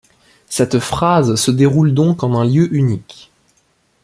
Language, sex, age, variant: French, male, 19-29, Français de métropole